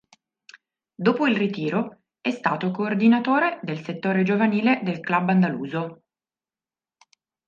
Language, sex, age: Italian, female, 40-49